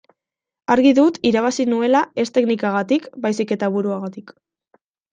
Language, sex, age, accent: Basque, female, 19-29, Mendebalekoa (Araba, Bizkaia, Gipuzkoako mendebaleko herri batzuk)